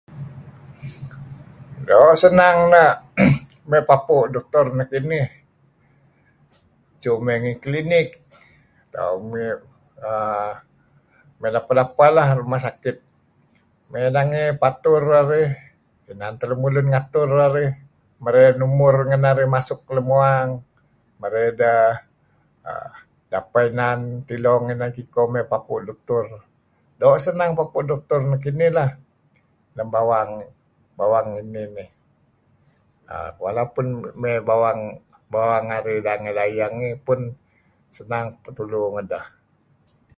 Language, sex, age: Kelabit, male, 60-69